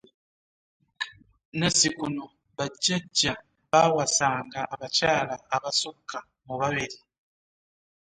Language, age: Ganda, 19-29